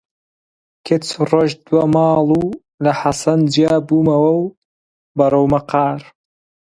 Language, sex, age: Central Kurdish, male, 19-29